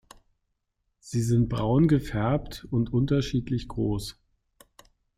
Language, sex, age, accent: German, male, 50-59, Deutschland Deutsch